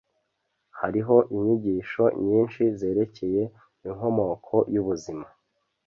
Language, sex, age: Kinyarwanda, male, 30-39